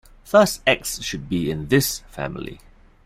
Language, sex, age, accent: English, male, 30-39, Singaporean English